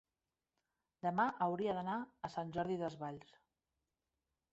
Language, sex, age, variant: Catalan, female, 40-49, Central